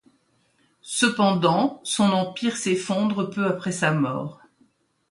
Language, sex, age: French, female, 60-69